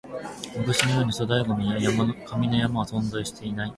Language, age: Japanese, 19-29